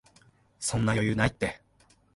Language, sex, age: Japanese, male, 19-29